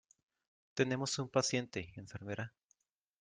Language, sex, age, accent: Spanish, male, 30-39, México